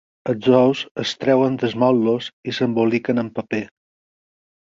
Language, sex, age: Catalan, male, 50-59